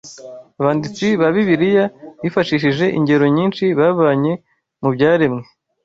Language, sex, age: Kinyarwanda, male, 19-29